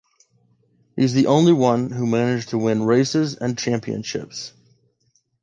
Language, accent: English, United States English